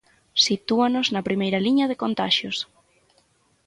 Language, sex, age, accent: Galician, female, 19-29, Central (gheada); Normativo (estándar)